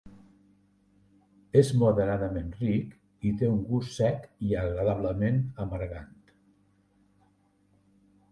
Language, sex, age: Catalan, male, 60-69